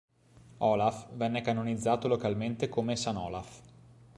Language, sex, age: Italian, male, 19-29